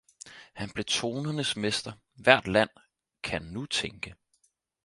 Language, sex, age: Danish, male, 19-29